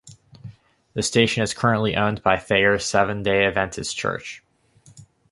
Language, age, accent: English, 19-29, United States English